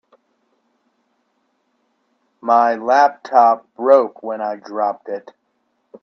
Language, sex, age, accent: English, female, 19-29, United States English